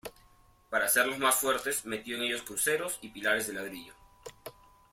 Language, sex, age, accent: Spanish, male, 30-39, Andino-Pacífico: Colombia, Perú, Ecuador, oeste de Bolivia y Venezuela andina